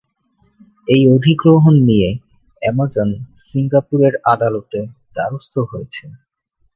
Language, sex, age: Bengali, male, 19-29